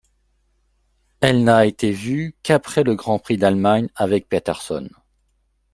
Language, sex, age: French, male, 40-49